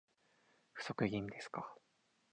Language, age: Japanese, 19-29